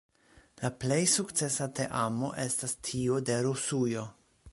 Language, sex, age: Esperanto, male, 40-49